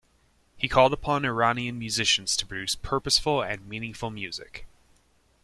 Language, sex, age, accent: English, male, 19-29, United States English